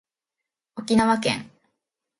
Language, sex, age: Japanese, female, 40-49